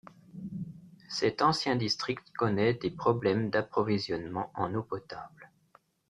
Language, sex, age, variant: French, male, 40-49, Français de métropole